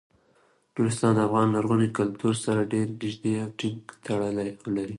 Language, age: Pashto, 19-29